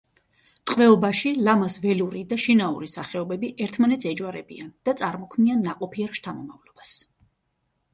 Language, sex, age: Georgian, female, 30-39